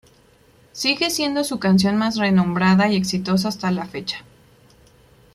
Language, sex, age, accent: Spanish, female, 19-29, México